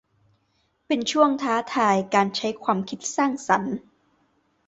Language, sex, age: Thai, female, 19-29